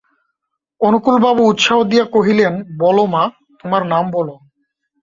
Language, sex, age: Bengali, male, 19-29